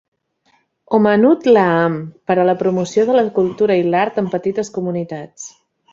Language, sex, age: Catalan, female, 30-39